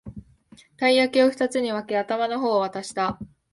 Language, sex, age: Japanese, female, 19-29